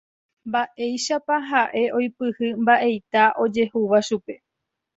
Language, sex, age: Guarani, female, under 19